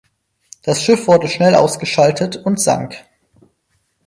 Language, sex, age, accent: German, male, under 19, Deutschland Deutsch